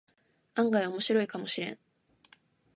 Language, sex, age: Japanese, female, 19-29